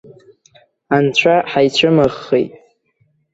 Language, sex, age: Abkhazian, male, under 19